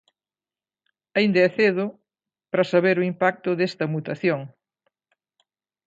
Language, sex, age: Galician, female, 60-69